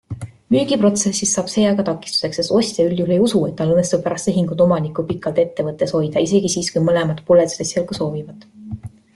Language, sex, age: Estonian, female, 19-29